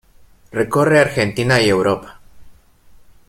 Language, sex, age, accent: Spanish, male, under 19, Andino-Pacífico: Colombia, Perú, Ecuador, oeste de Bolivia y Venezuela andina